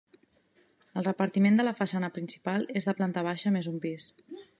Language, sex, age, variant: Catalan, female, 30-39, Central